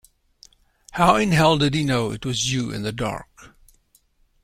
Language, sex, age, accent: English, male, 60-69, Southern African (South Africa, Zimbabwe, Namibia)